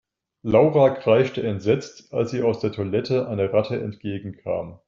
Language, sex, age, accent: German, male, 50-59, Deutschland Deutsch